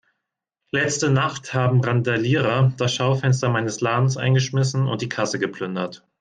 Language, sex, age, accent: German, male, 30-39, Deutschland Deutsch